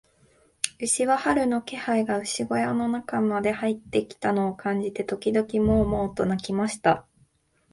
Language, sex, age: Japanese, female, 19-29